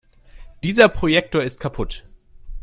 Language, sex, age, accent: German, male, 19-29, Deutschland Deutsch